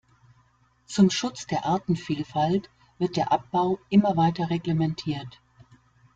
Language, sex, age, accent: German, female, 60-69, Deutschland Deutsch